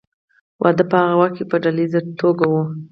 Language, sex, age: Pashto, female, 19-29